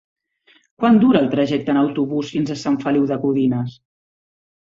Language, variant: Catalan, Central